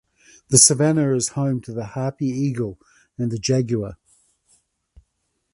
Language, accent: English, New Zealand English